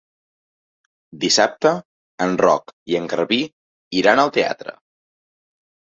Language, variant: Catalan, Central